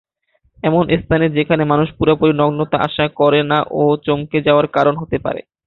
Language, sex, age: Bengali, male, under 19